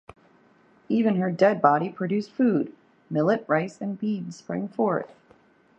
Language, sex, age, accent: English, female, 30-39, United States English